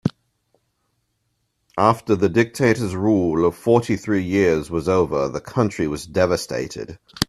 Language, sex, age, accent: English, male, 40-49, United States English